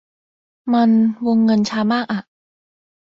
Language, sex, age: Thai, female, under 19